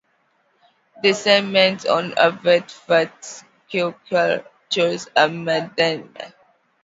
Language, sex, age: French, female, 19-29